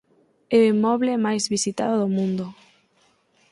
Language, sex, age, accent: Galician, female, 19-29, Oriental (común en zona oriental)